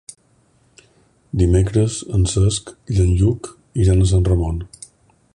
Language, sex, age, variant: Catalan, male, 50-59, Balear